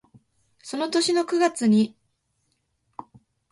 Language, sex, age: Japanese, female, 19-29